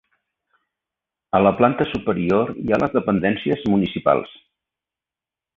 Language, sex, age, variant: Catalan, male, 60-69, Central